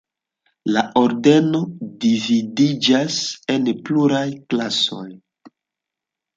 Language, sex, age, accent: Esperanto, male, 19-29, Internacia